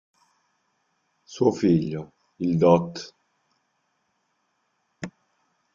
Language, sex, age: Italian, male, 40-49